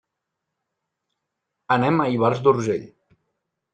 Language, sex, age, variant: Catalan, male, 30-39, Central